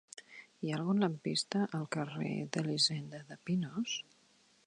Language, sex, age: Catalan, female, 40-49